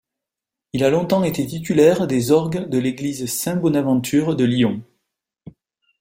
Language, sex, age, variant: French, male, 30-39, Français de métropole